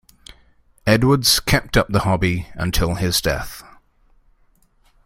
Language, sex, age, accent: English, male, 19-29, England English